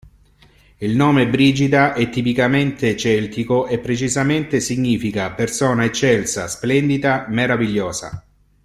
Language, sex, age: Italian, male, 50-59